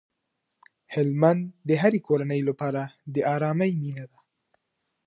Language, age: Pashto, 19-29